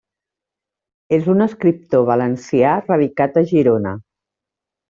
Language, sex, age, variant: Catalan, female, 50-59, Central